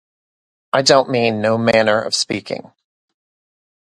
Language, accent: English, United States English